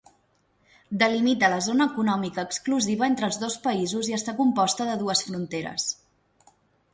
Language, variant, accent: Catalan, Central, central